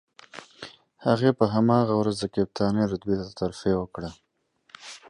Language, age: English, 19-29